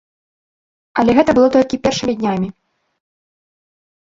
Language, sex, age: Belarusian, female, 19-29